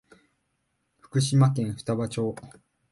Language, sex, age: Japanese, male, 19-29